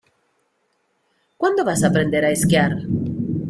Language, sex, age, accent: Spanish, female, 40-49, América central